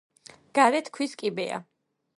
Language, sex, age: Georgian, female, 19-29